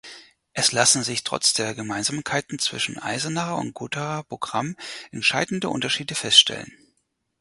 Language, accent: German, Deutschland Deutsch